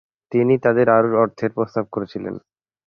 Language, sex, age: Bengali, male, 19-29